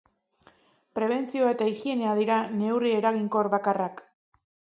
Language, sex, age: Basque, female, 40-49